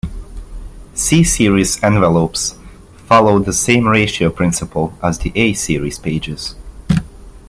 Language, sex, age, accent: English, male, 19-29, United States English